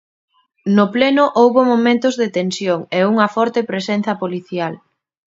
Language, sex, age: Galician, female, 30-39